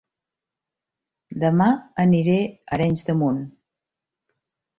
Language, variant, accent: Catalan, Central, Barceloní